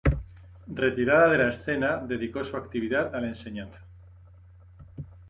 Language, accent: Spanish, España: Centro-Sur peninsular (Madrid, Toledo, Castilla-La Mancha)